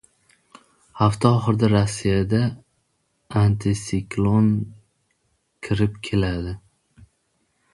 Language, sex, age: Uzbek, male, 19-29